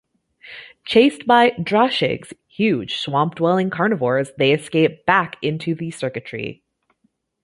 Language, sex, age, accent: English, female, 30-39, Canadian English